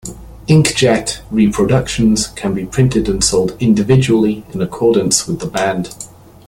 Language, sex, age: English, male, 19-29